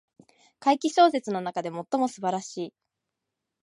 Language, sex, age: Japanese, female, 19-29